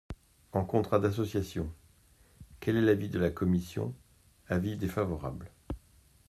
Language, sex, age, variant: French, male, 50-59, Français de métropole